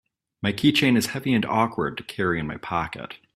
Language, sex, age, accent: English, male, 19-29, United States English